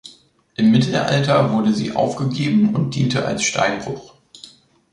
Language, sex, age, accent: German, male, 19-29, Deutschland Deutsch